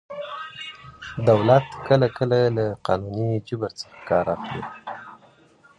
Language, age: Pashto, 30-39